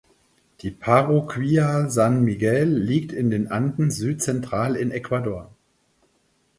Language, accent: German, Deutschland Deutsch